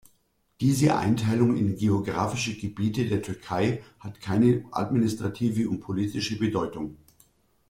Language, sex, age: German, male, 50-59